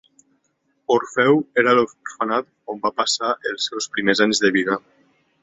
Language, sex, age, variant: Catalan, male, 19-29, Nord-Occidental